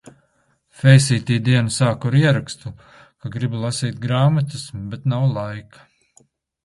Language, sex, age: Latvian, male, 40-49